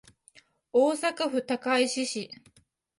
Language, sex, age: Japanese, female, 19-29